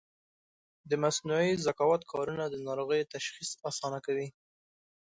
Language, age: Pashto, 19-29